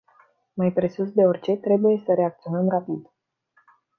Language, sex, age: Romanian, female, 19-29